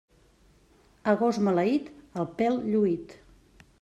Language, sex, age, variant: Catalan, female, 50-59, Central